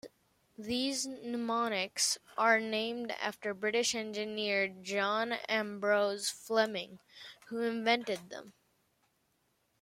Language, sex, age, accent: English, male, under 19, United States English